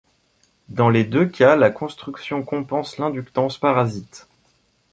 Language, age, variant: French, 19-29, Français de métropole